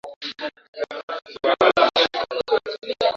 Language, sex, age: Swahili, female, 19-29